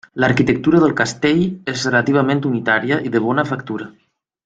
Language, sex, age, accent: Catalan, male, 19-29, valencià